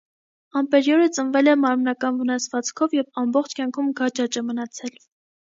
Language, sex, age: Armenian, female, 19-29